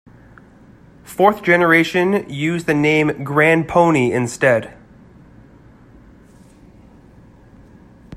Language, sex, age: English, male, 19-29